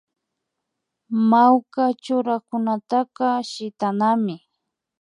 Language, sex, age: Imbabura Highland Quichua, female, 30-39